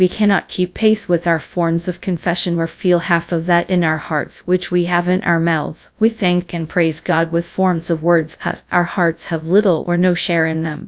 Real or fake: fake